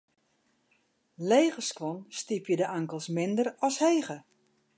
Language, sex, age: Western Frisian, female, 60-69